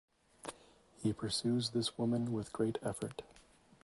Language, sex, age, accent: English, male, 30-39, United States English